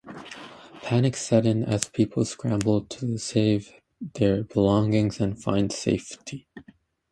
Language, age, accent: English, 19-29, United States English